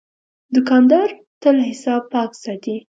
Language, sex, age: Pashto, female, under 19